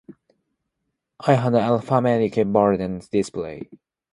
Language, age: English, 19-29